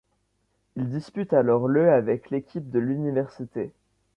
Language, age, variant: French, under 19, Français de métropole